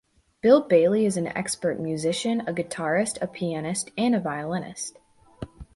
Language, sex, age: English, female, under 19